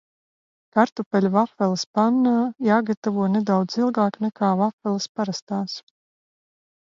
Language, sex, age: Latvian, female, 40-49